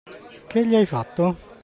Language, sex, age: Italian, male, 40-49